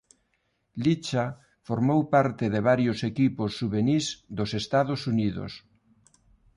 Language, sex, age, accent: Galician, male, 30-39, Neofalante